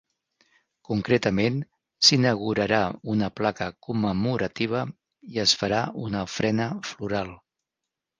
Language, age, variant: Catalan, 50-59, Central